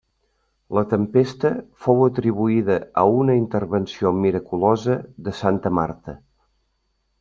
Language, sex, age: Catalan, male, 50-59